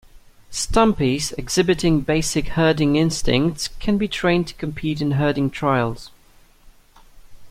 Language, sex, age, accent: English, male, 19-29, England English